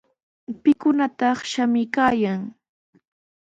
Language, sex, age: Sihuas Ancash Quechua, female, 19-29